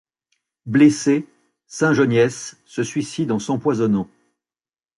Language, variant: French, Français de métropole